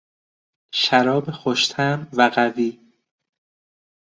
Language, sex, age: Persian, male, 30-39